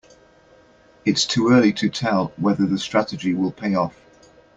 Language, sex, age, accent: English, male, 30-39, England English